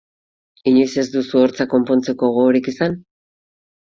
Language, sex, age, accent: Basque, female, 40-49, Mendebalekoa (Araba, Bizkaia, Gipuzkoako mendebaleko herri batzuk)